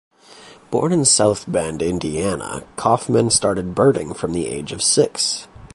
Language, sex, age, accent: English, male, 19-29, Canadian English